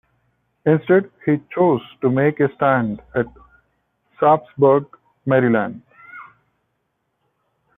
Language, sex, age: English, male, 30-39